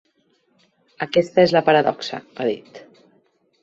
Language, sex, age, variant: Catalan, female, 40-49, Nord-Occidental